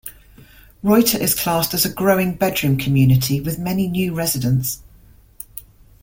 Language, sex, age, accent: English, female, 50-59, England English